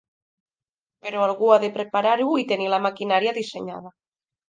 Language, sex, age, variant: Catalan, female, 19-29, Nord-Occidental